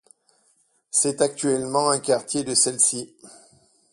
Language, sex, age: French, male, 60-69